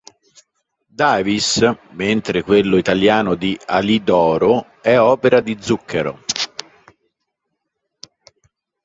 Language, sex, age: Italian, male, 40-49